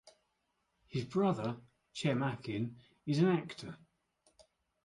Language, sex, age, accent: English, male, 30-39, England English